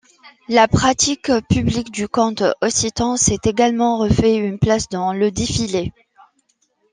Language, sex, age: French, female, 19-29